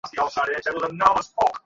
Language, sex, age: Bengali, male, 19-29